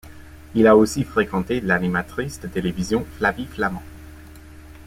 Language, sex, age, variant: French, male, 19-29, Français de métropole